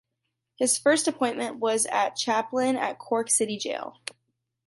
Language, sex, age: English, female, under 19